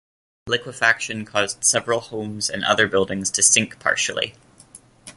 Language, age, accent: English, 19-29, Canadian English